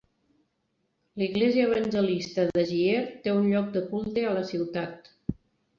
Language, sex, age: Catalan, female, 40-49